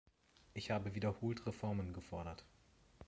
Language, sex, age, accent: German, male, 30-39, Deutschland Deutsch